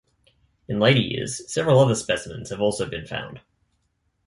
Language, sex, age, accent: English, male, 19-29, Australian English